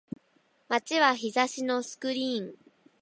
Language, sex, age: Japanese, female, 19-29